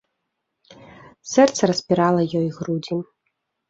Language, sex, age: Belarusian, female, 19-29